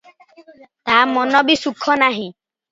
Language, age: Odia, 50-59